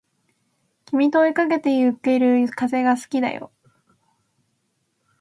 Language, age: Japanese, 19-29